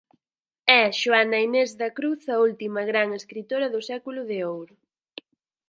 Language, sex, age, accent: Galician, female, 19-29, Central (sen gheada)